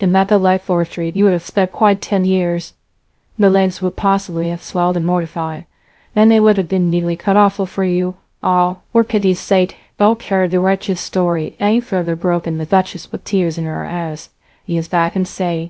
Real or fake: fake